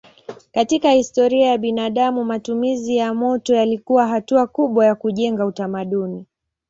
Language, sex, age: Swahili, female, 19-29